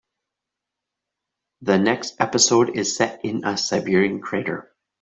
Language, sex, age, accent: English, male, 40-49, United States English